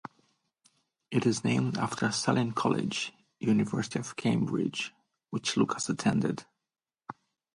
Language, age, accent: English, 30-39, Eastern European